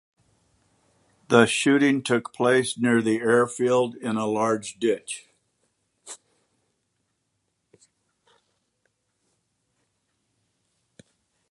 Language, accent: English, United States English